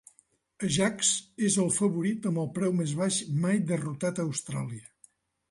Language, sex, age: Catalan, male, 60-69